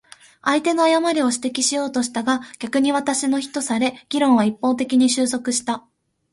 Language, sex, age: Japanese, female, 19-29